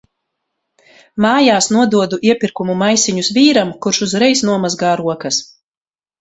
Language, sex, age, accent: Latvian, female, 30-39, Latgaliešu